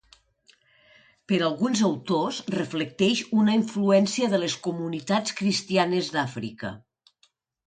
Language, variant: Catalan, Nord-Occidental